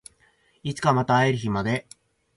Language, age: Japanese, 19-29